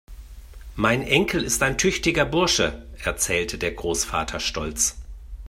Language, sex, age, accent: German, male, 40-49, Deutschland Deutsch